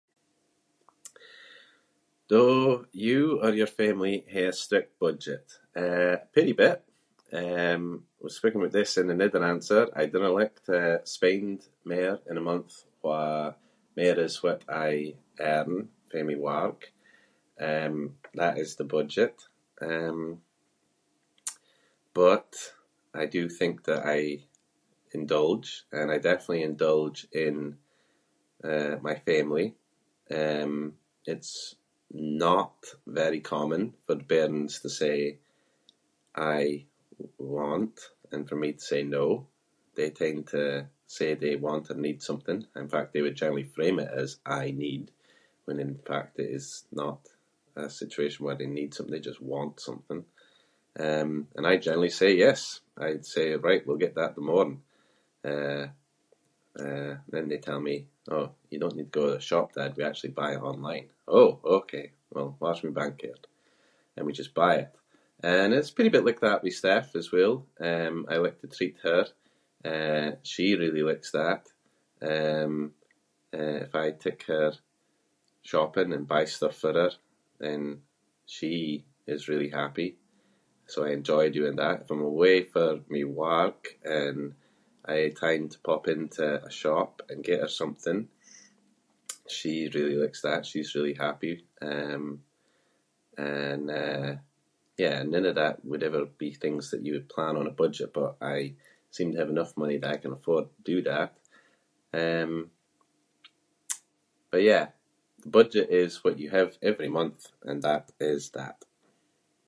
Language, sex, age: Scots, male, 30-39